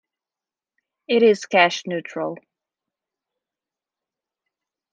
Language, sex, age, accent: English, female, 30-39, United States English